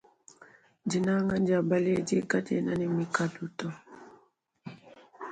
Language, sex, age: Luba-Lulua, female, 30-39